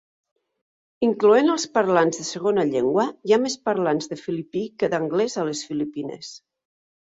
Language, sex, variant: Catalan, female, Nord-Occidental